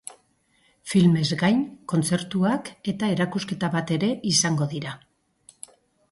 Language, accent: Basque, Erdialdekoa edo Nafarra (Gipuzkoa, Nafarroa)